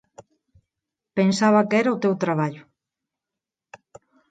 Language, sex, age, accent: Galician, female, 40-49, Neofalante